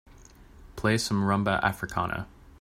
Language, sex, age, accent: English, male, under 19, United States English